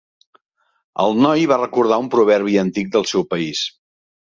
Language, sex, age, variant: Catalan, male, 60-69, Central